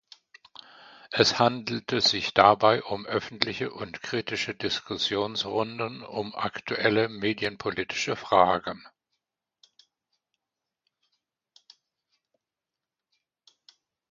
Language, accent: German, Deutschland Deutsch